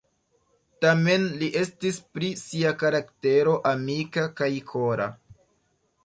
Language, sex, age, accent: Esperanto, male, 19-29, Internacia